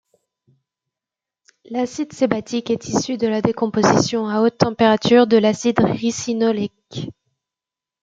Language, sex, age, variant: French, female, 19-29, Français de métropole